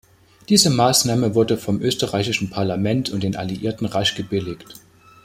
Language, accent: German, Deutschland Deutsch